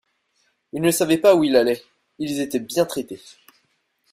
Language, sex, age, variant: French, male, 19-29, Français de métropole